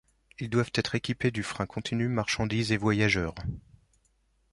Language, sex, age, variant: French, male, 30-39, Français de métropole